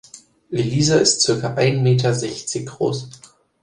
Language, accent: German, Deutschland Deutsch